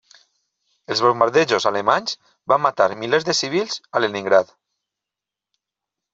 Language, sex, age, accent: Catalan, male, 50-59, valencià